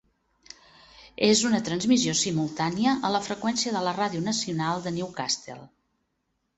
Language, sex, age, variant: Catalan, female, 60-69, Central